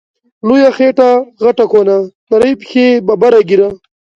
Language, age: Pashto, 19-29